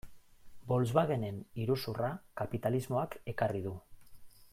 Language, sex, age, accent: Basque, male, 40-49, Mendebalekoa (Araba, Bizkaia, Gipuzkoako mendebaleko herri batzuk)